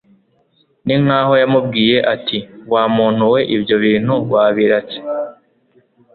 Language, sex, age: Kinyarwanda, male, 19-29